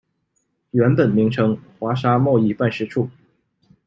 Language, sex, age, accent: Chinese, male, 19-29, 出生地：吉林省